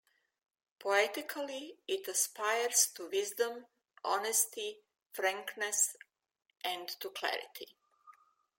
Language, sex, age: English, female, 60-69